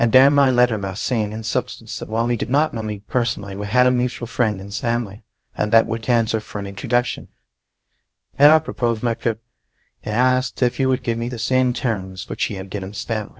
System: TTS, VITS